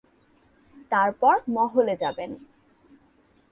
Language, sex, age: Bengali, female, 19-29